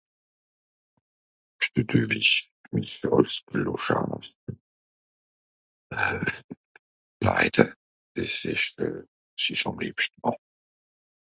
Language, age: Swiss German, 70-79